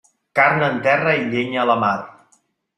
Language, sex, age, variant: Catalan, male, 50-59, Central